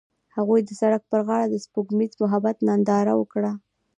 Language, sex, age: Pashto, female, 19-29